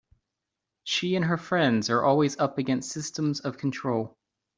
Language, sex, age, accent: English, male, 30-39, United States English